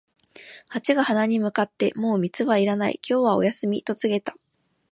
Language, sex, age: Japanese, female, 19-29